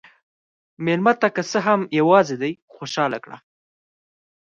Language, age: Pashto, under 19